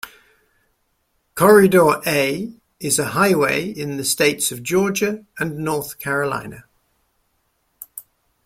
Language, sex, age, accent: English, male, 60-69, England English